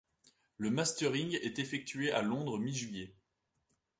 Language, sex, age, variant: French, male, 19-29, Français de métropole